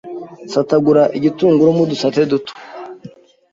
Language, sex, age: Kinyarwanda, male, 19-29